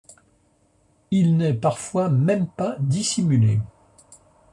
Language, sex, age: French, male, 60-69